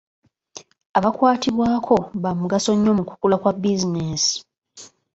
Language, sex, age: Ganda, female, 19-29